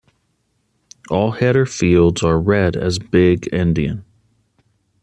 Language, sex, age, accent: English, male, 40-49, United States English